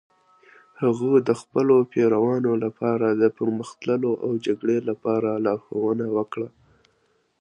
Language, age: Pashto, under 19